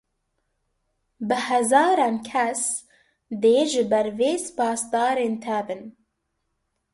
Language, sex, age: Kurdish, female, 19-29